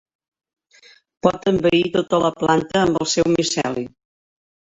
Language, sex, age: Catalan, female, 60-69